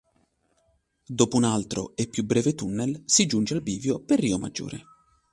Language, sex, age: Italian, male, 19-29